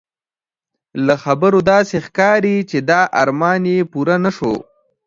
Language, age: Pashto, 19-29